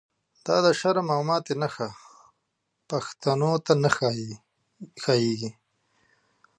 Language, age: Pashto, 30-39